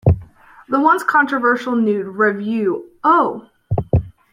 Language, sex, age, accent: English, female, under 19, United States English